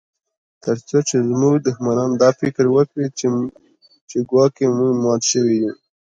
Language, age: Pashto, under 19